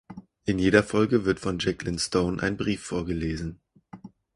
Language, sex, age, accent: German, male, 19-29, Deutschland Deutsch